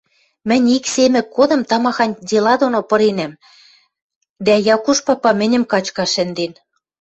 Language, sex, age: Western Mari, female, 50-59